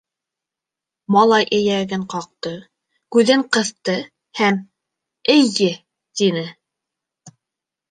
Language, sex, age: Bashkir, female, 19-29